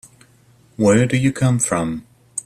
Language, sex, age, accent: English, male, 30-39, United States English